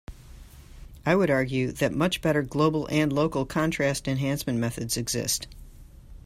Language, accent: English, United States English